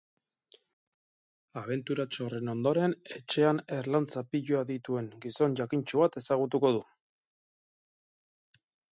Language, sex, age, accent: Basque, male, 40-49, Erdialdekoa edo Nafarra (Gipuzkoa, Nafarroa)